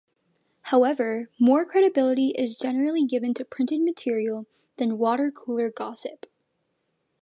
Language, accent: English, United States English